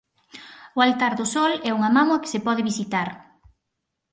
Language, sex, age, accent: Galician, female, 19-29, Central (sen gheada)